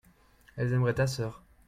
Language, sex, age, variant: French, male, 30-39, Français de métropole